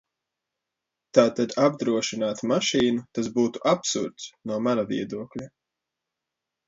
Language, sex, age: Latvian, male, 30-39